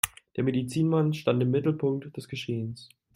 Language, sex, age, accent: German, male, 19-29, Deutschland Deutsch